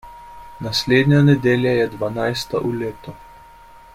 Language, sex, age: Slovenian, male, 30-39